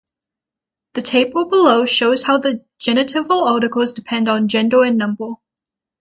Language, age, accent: English, under 19, United States English